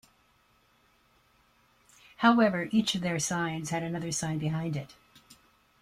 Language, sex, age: English, female, 70-79